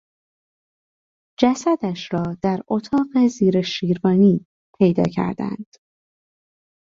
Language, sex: Persian, female